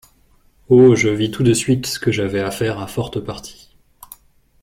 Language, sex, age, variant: French, male, 30-39, Français de métropole